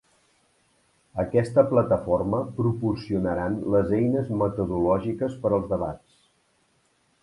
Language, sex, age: Catalan, male, 50-59